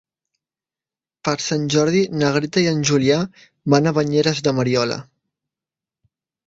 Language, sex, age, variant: Catalan, male, 19-29, Central